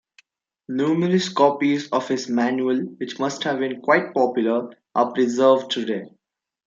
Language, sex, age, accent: English, male, 19-29, India and South Asia (India, Pakistan, Sri Lanka)